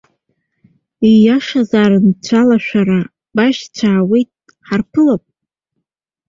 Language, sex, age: Abkhazian, female, 30-39